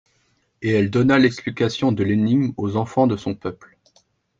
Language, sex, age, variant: French, male, 19-29, Français de métropole